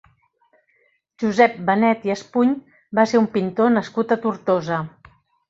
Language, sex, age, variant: Catalan, female, 50-59, Central